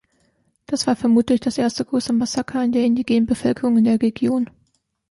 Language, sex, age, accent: German, female, 19-29, Deutschland Deutsch